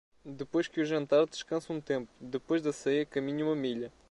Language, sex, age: Portuguese, male, 19-29